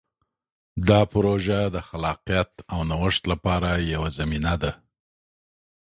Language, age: Pashto, 50-59